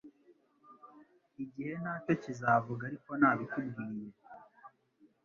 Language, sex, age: Kinyarwanda, male, 30-39